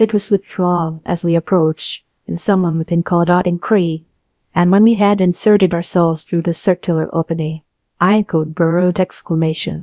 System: TTS, VITS